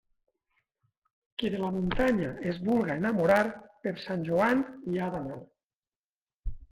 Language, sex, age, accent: Catalan, male, 50-59, valencià